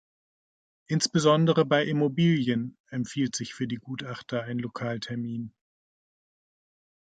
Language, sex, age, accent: German, male, 50-59, Deutschland Deutsch